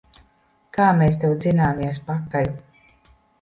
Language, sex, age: Latvian, female, 50-59